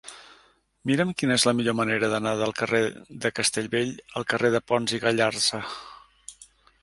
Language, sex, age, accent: Catalan, male, 50-59, central; septentrional